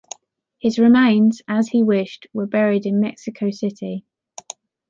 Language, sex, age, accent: English, female, 30-39, England English